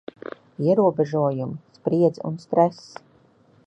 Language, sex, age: Latvian, female, 40-49